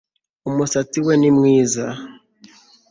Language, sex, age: Kinyarwanda, male, 19-29